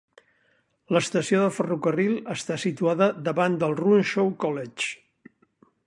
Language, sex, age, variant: Catalan, male, 70-79, Central